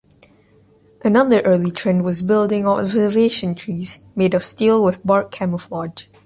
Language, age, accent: English, under 19, United States English